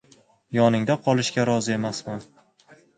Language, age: Uzbek, 19-29